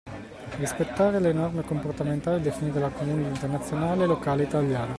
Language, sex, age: Italian, male, 40-49